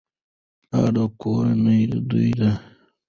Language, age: Pashto, 19-29